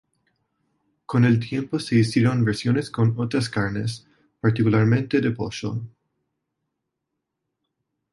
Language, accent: Spanish, Rioplatense: Argentina, Uruguay, este de Bolivia, Paraguay